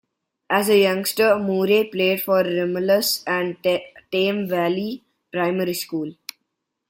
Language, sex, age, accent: English, male, 40-49, India and South Asia (India, Pakistan, Sri Lanka)